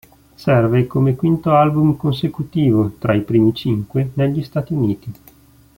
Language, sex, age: Italian, male, 19-29